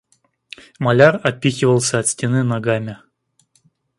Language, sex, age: Russian, male, 30-39